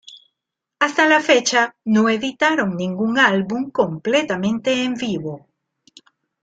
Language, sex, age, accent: Spanish, female, 50-59, Caribe: Cuba, Venezuela, Puerto Rico, República Dominicana, Panamá, Colombia caribeña, México caribeño, Costa del golfo de México